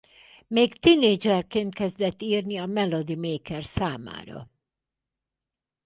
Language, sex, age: Hungarian, female, 70-79